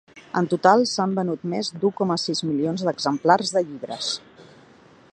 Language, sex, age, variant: Catalan, female, 40-49, Central